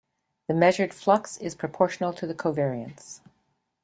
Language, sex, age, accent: English, female, 60-69, Canadian English